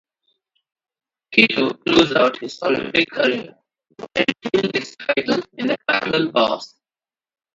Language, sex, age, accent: English, male, under 19, India and South Asia (India, Pakistan, Sri Lanka)